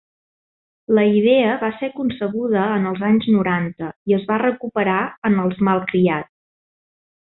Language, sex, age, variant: Catalan, female, 40-49, Central